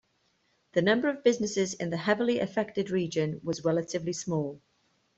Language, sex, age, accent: English, female, 40-49, Welsh English